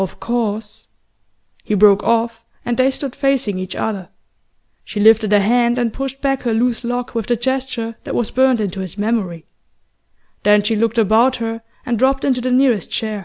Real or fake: real